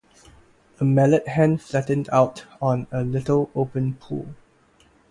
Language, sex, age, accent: English, male, 19-29, United States English; Singaporean English